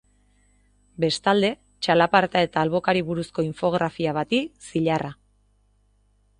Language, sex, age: Basque, male, 30-39